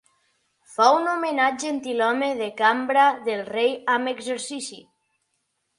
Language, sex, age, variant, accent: Catalan, male, under 19, Nord-Occidental, Tortosí